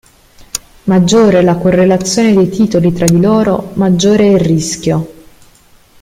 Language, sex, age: Italian, female, 30-39